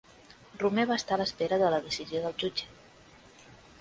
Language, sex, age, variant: Catalan, female, 30-39, Central